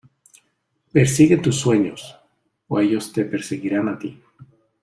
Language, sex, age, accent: Spanish, male, 40-49, México